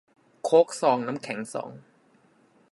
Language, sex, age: Thai, male, 19-29